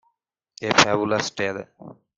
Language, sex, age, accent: English, male, 19-29, India and South Asia (India, Pakistan, Sri Lanka)